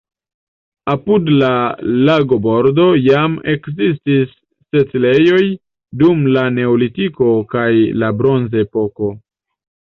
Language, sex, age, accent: Esperanto, male, 19-29, Internacia